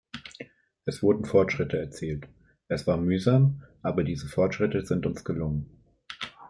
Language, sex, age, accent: German, male, 30-39, Deutschland Deutsch